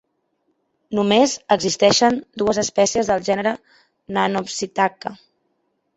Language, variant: Catalan, Central